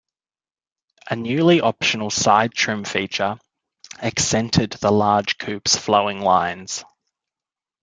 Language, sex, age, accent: English, male, 19-29, Australian English